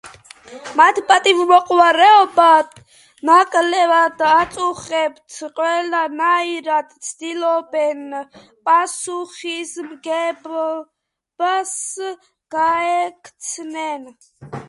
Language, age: Georgian, under 19